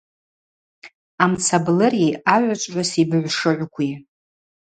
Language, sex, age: Abaza, female, 40-49